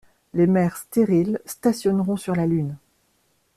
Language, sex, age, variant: French, female, 40-49, Français de métropole